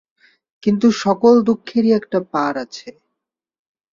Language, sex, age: Bengali, male, 19-29